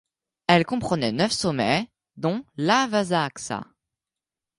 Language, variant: French, Français de métropole